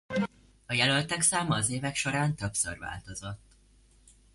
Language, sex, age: Hungarian, male, under 19